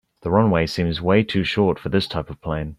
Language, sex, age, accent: English, male, under 19, New Zealand English